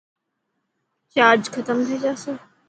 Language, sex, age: Dhatki, female, 19-29